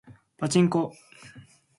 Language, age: Japanese, 19-29